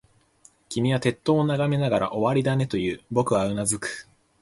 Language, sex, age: Japanese, male, under 19